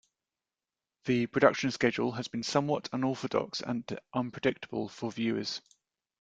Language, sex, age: English, male, 40-49